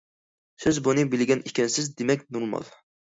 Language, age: Uyghur, 19-29